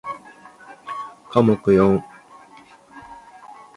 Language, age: Chinese, 19-29